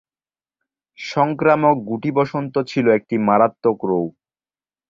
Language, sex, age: Bengali, male, under 19